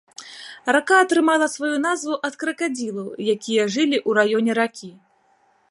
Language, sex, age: Belarusian, female, 30-39